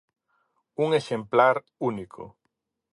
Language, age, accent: Galician, 40-49, Oriental (común en zona oriental)